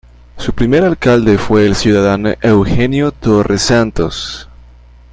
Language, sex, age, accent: Spanish, male, 19-29, México